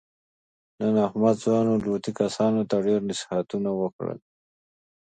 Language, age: Pashto, 30-39